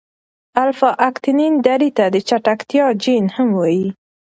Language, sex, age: Pashto, female, 19-29